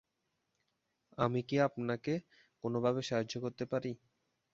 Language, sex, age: Bengali, male, 19-29